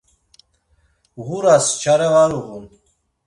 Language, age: Laz, 40-49